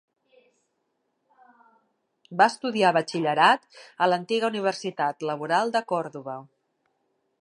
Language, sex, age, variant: Catalan, female, 40-49, Central